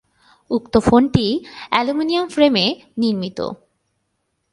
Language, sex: Bengali, female